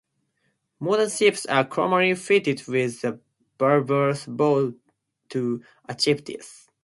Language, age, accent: English, 19-29, United States English